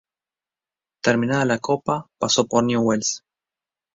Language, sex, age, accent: Spanish, male, 19-29, Rioplatense: Argentina, Uruguay, este de Bolivia, Paraguay